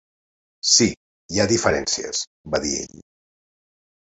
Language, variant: Catalan, Central